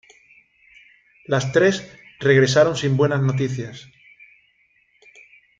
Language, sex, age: Spanish, male, 50-59